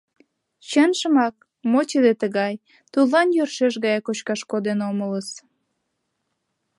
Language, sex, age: Mari, female, under 19